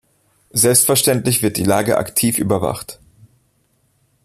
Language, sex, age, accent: German, male, 19-29, Deutschland Deutsch